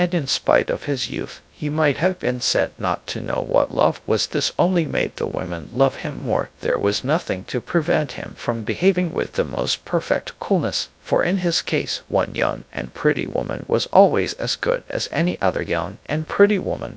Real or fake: fake